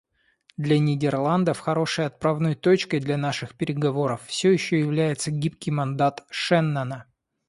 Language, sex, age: Russian, male, 30-39